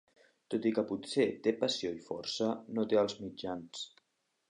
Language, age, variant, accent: Catalan, under 19, Central, central